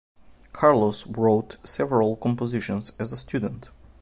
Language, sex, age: English, male, 19-29